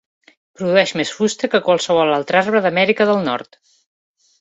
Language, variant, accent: Catalan, Central, central